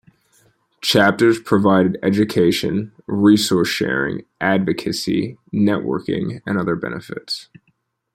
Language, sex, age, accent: English, male, 19-29, United States English